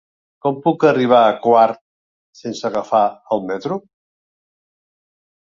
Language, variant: Catalan, Central